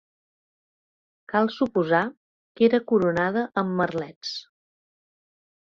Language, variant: Catalan, Central